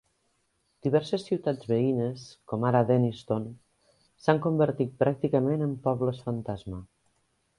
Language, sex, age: Catalan, female, 50-59